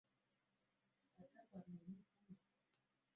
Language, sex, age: Swahili, female, 19-29